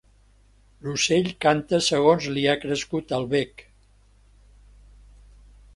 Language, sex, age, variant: Catalan, male, 70-79, Central